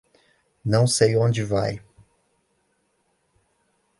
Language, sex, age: Portuguese, male, 19-29